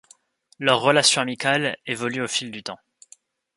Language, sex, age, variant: French, male, 19-29, Français de métropole